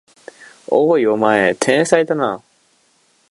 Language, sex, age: Japanese, male, under 19